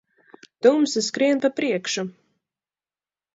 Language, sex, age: Latvian, female, under 19